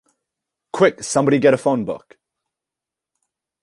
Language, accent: English, New Zealand English